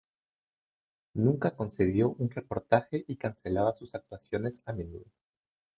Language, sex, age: Spanish, male, 30-39